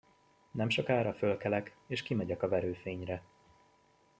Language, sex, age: Hungarian, male, 19-29